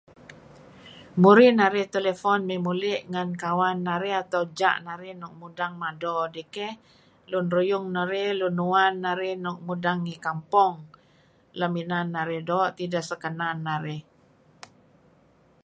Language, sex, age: Kelabit, female, 60-69